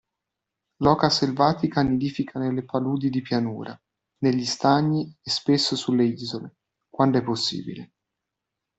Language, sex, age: Italian, male, 30-39